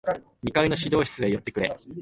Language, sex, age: Japanese, male, 19-29